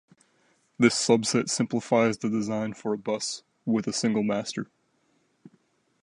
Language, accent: English, United States English